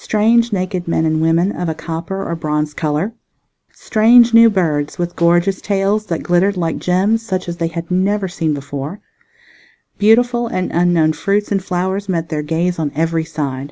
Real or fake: real